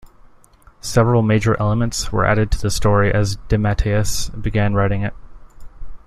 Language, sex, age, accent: English, male, 19-29, United States English